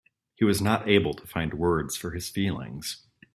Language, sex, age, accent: English, male, 19-29, United States English